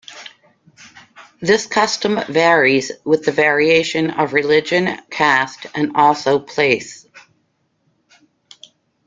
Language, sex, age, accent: English, female, 50-59, United States English